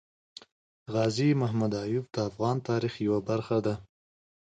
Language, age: Pashto, 19-29